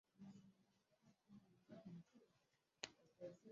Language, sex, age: Swahili, male, 30-39